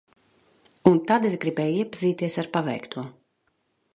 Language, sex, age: Latvian, female, 30-39